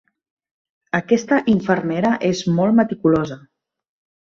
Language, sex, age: Catalan, female, 40-49